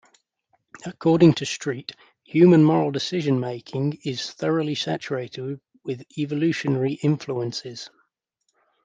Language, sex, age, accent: English, male, 30-39, England English